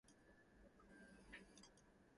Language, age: English, 19-29